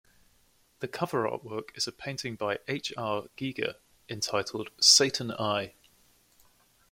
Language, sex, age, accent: English, male, 19-29, England English